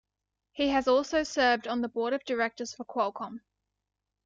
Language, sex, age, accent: English, female, 19-29, Australian English